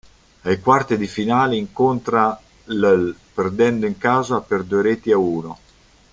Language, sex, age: Italian, male, 50-59